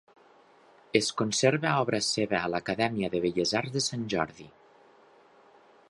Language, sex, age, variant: Catalan, male, 40-49, Nord-Occidental